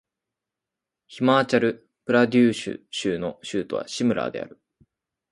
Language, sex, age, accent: Japanese, male, 19-29, 標準